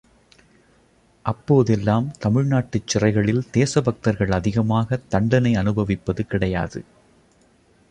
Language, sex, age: Tamil, male, 30-39